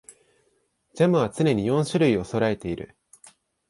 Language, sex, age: Japanese, male, 19-29